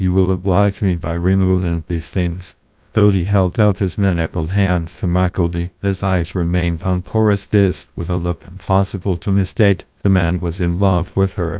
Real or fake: fake